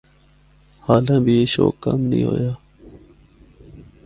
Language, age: Northern Hindko, 30-39